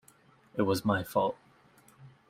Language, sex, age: English, male, 19-29